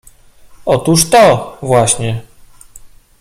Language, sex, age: Polish, male, 30-39